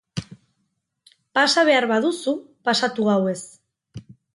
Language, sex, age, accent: Basque, female, 30-39, Erdialdekoa edo Nafarra (Gipuzkoa, Nafarroa)